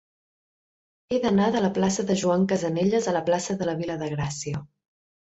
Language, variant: Catalan, Central